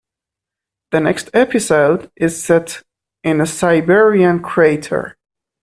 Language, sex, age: English, male, 19-29